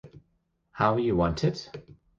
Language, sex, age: English, male, 50-59